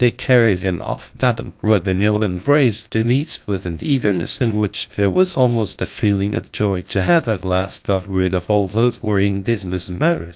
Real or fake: fake